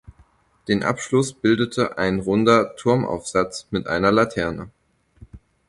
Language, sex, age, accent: German, male, 19-29, Deutschland Deutsch